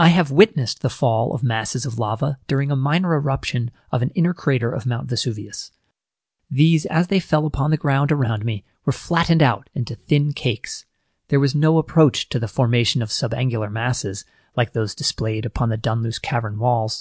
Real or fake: real